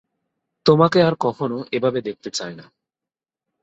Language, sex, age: Bengali, male, 19-29